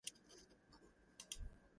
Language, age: English, 19-29